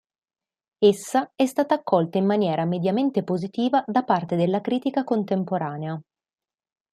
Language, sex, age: Italian, female, 19-29